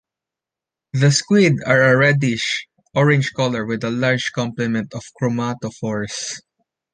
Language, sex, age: English, male, 19-29